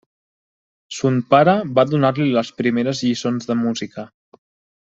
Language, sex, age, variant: Catalan, male, 19-29, Septentrional